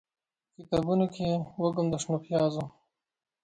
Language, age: Pashto, 19-29